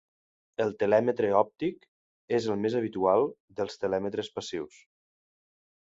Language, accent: Catalan, nord-occidental; valencià